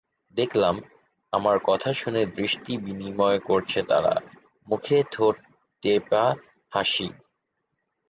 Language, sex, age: Bengali, male, 19-29